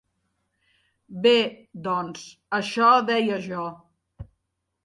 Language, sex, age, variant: Catalan, female, 40-49, Septentrional